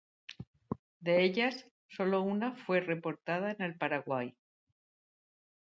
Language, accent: Spanish, España: Centro-Sur peninsular (Madrid, Toledo, Castilla-La Mancha)